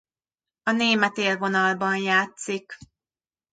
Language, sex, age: Hungarian, female, 30-39